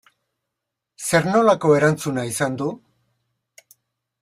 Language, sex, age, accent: Basque, male, 60-69, Mendebalekoa (Araba, Bizkaia, Gipuzkoako mendebaleko herri batzuk)